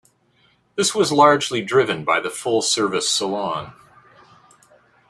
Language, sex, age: English, male, 50-59